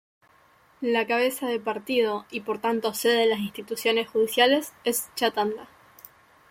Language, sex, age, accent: Spanish, female, 19-29, Rioplatense: Argentina, Uruguay, este de Bolivia, Paraguay